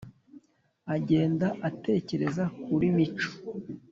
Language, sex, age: Kinyarwanda, male, 30-39